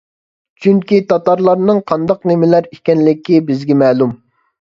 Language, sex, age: Uyghur, male, 19-29